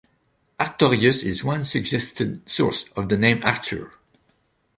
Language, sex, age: English, male, 60-69